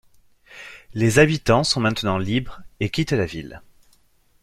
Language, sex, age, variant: French, male, 30-39, Français de métropole